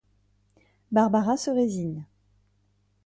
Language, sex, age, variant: French, female, 19-29, Français de métropole